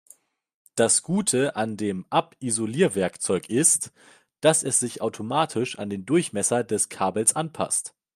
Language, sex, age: German, male, 19-29